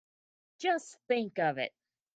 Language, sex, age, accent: English, female, 19-29, United States English